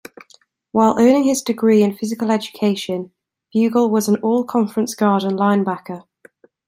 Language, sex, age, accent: English, female, 19-29, Welsh English